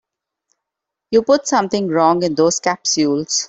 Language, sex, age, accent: English, female, 30-39, India and South Asia (India, Pakistan, Sri Lanka)